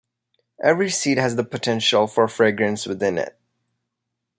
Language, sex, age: English, male, 50-59